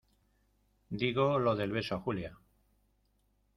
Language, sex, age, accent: Spanish, male, 50-59, España: Norte peninsular (Asturias, Castilla y León, Cantabria, País Vasco, Navarra, Aragón, La Rioja, Guadalajara, Cuenca)